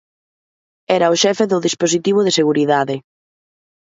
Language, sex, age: Galician, female, 30-39